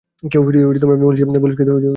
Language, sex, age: Bengali, male, 19-29